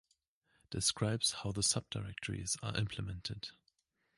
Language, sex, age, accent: English, male, 19-29, England English